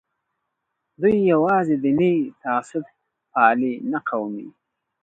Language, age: Pashto, 30-39